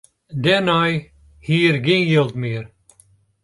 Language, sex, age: Western Frisian, male, 70-79